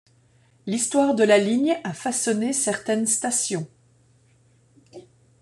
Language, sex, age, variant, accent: French, female, 40-49, Français d'Europe, Français de Belgique